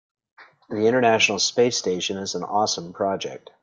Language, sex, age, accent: English, male, 40-49, United States English